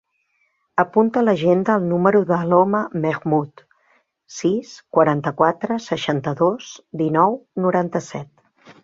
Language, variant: Catalan, Central